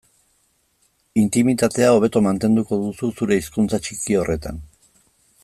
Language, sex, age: Basque, male, 50-59